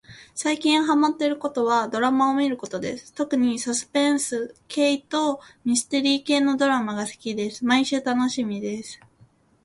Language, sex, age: Japanese, female, 19-29